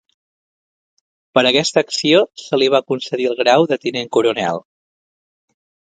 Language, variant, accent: Catalan, Central, central